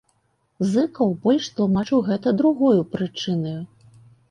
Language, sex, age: Belarusian, female, 40-49